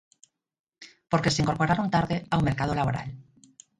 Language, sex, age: Galician, female, 40-49